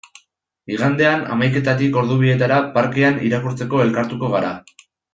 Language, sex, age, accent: Basque, male, 19-29, Erdialdekoa edo Nafarra (Gipuzkoa, Nafarroa)